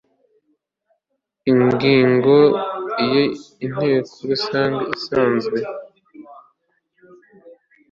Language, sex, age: Kinyarwanda, male, 19-29